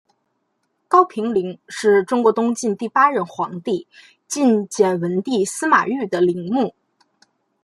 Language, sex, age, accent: Chinese, female, 19-29, 出生地：河北省